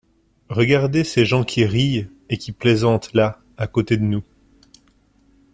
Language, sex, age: French, male, 30-39